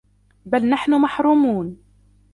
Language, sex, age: Arabic, female, under 19